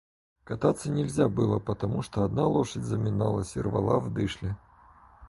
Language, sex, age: Russian, male, 30-39